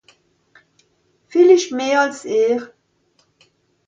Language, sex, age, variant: Swiss German, female, 60-69, Nordniederàlemmànisch (Rishoffe, Zàwere, Bùsswìller, Hawenau, Brüemt, Stroossbùri, Molse, Dàmbàch, Schlettstàtt, Pfàlzbùri usw.)